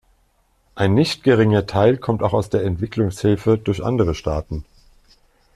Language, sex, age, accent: German, male, 40-49, Deutschland Deutsch